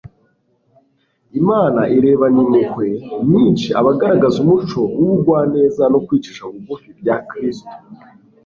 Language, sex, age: Kinyarwanda, male, 19-29